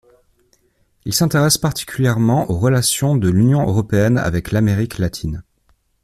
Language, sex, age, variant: French, male, 19-29, Français de métropole